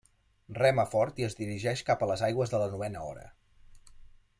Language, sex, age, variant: Catalan, male, 40-49, Central